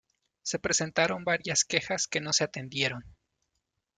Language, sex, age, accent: Spanish, male, 30-39, México